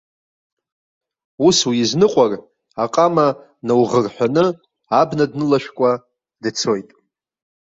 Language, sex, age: Abkhazian, male, 40-49